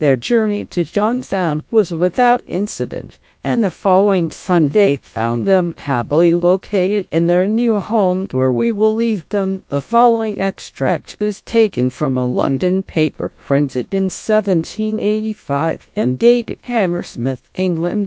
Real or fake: fake